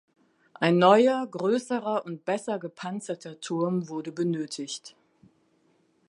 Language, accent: German, Deutschland Deutsch